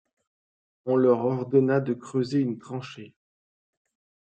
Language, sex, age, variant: French, male, 30-39, Français de métropole